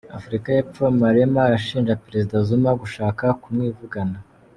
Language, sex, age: Kinyarwanda, male, 30-39